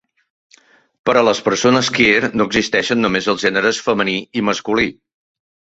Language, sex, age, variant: Catalan, male, 60-69, Central